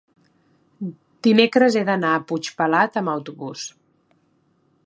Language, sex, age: Catalan, female, 19-29